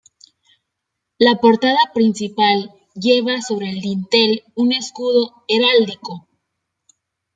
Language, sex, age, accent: Spanish, female, 19-29, México